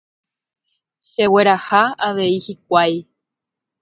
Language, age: Guarani, 19-29